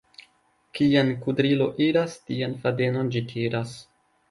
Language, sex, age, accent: Esperanto, male, 19-29, Internacia